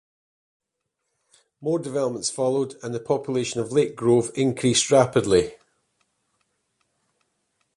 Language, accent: English, Scottish English